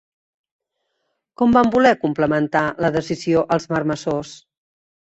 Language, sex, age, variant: Catalan, female, 50-59, Central